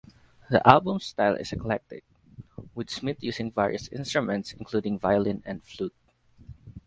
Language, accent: English, Filipino